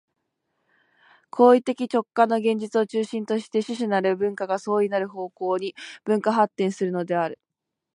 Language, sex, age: Japanese, female, 19-29